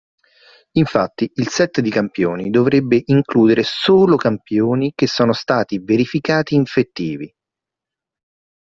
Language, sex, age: Italian, male, 40-49